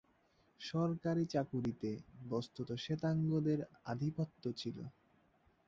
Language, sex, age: Bengali, male, 19-29